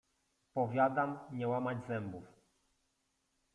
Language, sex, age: Polish, male, 30-39